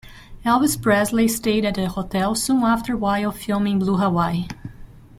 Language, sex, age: English, female, 40-49